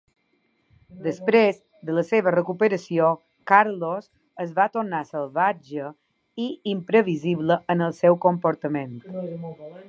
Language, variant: Catalan, Balear